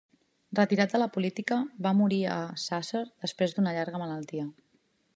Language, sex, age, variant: Catalan, female, 30-39, Central